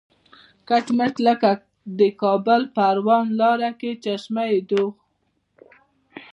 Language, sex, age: Pashto, female, 19-29